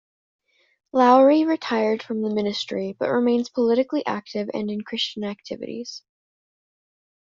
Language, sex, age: English, female, under 19